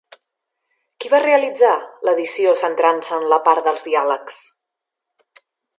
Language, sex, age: Catalan, female, 40-49